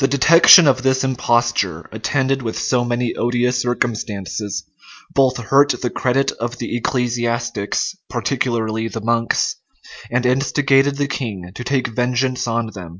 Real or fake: real